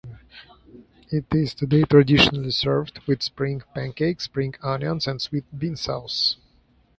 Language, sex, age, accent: English, male, 30-39, United States English